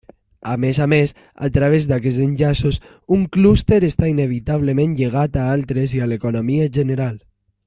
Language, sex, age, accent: Catalan, male, under 19, valencià